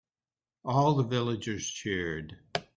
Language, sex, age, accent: English, male, 60-69, United States English